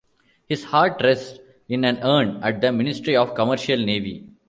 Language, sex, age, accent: English, male, 40-49, India and South Asia (India, Pakistan, Sri Lanka)